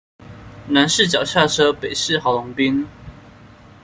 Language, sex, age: Chinese, male, 19-29